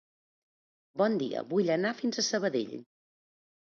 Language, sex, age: Catalan, female, 40-49